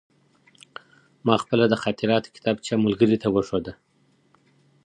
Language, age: Pashto, 30-39